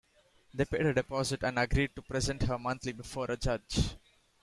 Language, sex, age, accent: English, male, 19-29, India and South Asia (India, Pakistan, Sri Lanka)